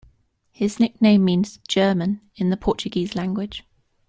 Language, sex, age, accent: English, female, 19-29, England English